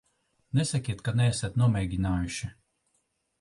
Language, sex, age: Latvian, male, 40-49